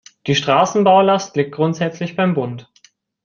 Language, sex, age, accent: German, male, 19-29, Deutschland Deutsch